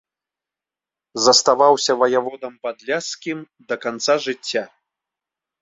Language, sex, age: Belarusian, male, 40-49